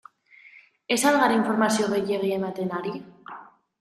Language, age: Basque, 19-29